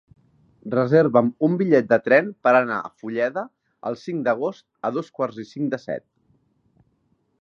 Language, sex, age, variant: Catalan, male, 40-49, Central